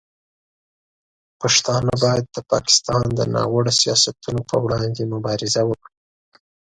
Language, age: Pashto, 19-29